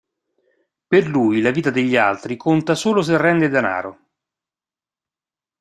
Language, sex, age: Italian, male, 50-59